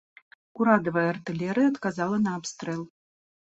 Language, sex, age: Belarusian, female, 30-39